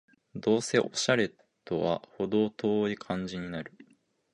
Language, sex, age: Japanese, male, 19-29